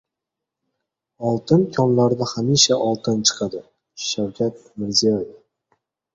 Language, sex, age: Uzbek, male, under 19